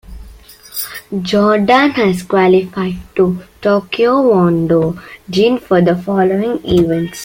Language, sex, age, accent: English, female, under 19, India and South Asia (India, Pakistan, Sri Lanka)